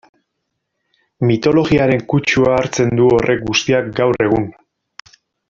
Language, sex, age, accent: Basque, male, 30-39, Mendebalekoa (Araba, Bizkaia, Gipuzkoako mendebaleko herri batzuk)